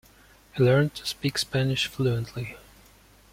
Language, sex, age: English, male, 19-29